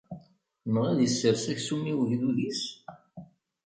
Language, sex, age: Kabyle, male, 40-49